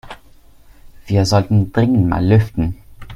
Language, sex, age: German, male, 19-29